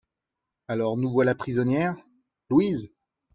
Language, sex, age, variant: French, male, 30-39, Français de métropole